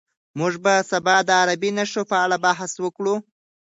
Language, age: Pashto, under 19